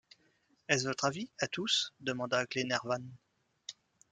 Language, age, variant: French, 19-29, Français de métropole